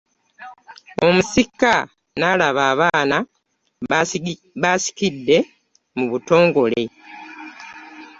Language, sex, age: Ganda, female, 50-59